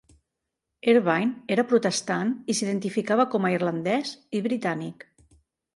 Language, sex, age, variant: Catalan, female, 50-59, Central